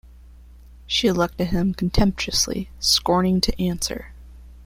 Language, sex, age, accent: English, female, 19-29, United States English